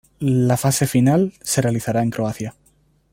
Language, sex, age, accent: Spanish, male, 19-29, España: Centro-Sur peninsular (Madrid, Toledo, Castilla-La Mancha)